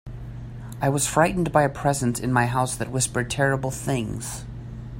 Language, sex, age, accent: English, male, 40-49, United States English